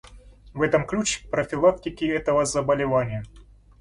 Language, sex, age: Russian, male, 40-49